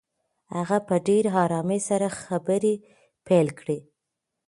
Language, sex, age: Pashto, female, 19-29